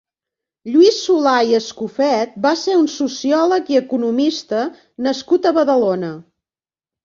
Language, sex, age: Catalan, female, 50-59